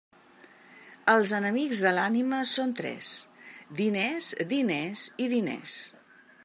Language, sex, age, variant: Catalan, female, 50-59, Central